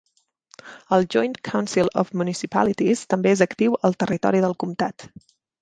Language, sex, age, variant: Catalan, female, 30-39, Central